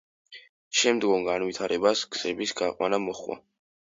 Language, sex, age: Georgian, male, 19-29